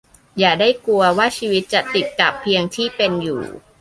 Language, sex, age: Thai, male, under 19